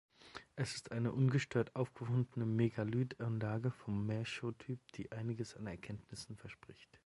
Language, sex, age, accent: German, male, 19-29, Deutschland Deutsch